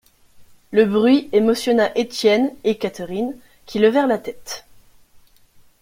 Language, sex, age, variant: French, female, 19-29, Français de métropole